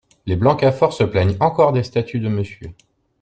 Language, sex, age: French, male, 30-39